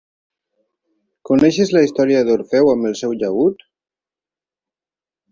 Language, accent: Catalan, valencià